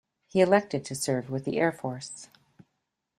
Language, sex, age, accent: English, female, 60-69, Canadian English